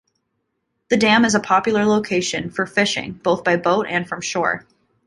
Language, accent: English, United States English